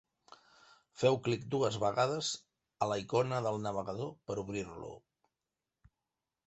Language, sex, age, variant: Catalan, male, 50-59, Central